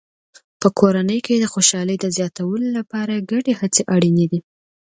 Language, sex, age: Pashto, female, 19-29